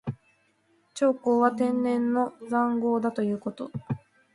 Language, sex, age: Japanese, female, 19-29